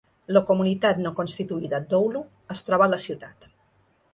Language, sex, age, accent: Catalan, female, 40-49, balear; central